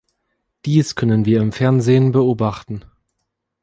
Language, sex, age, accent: German, male, 19-29, Deutschland Deutsch